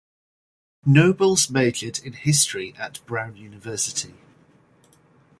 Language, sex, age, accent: English, male, 40-49, England English